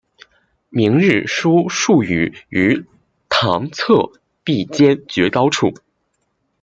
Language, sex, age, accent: Chinese, male, 19-29, 出生地：山东省